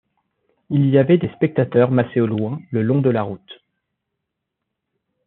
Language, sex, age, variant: French, male, 19-29, Français de métropole